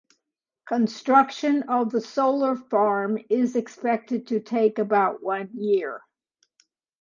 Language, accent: English, United States English